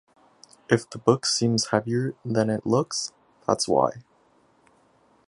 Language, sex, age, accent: English, male, 19-29, Canadian English